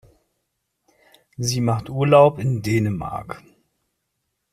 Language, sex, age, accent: German, male, 30-39, Deutschland Deutsch